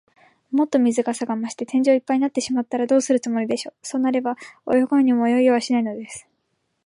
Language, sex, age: Japanese, female, 19-29